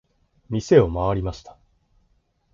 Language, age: Japanese, 19-29